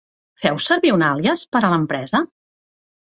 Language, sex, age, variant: Catalan, female, 40-49, Central